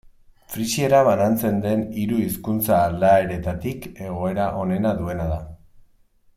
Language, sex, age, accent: Basque, male, 30-39, Mendebalekoa (Araba, Bizkaia, Gipuzkoako mendebaleko herri batzuk)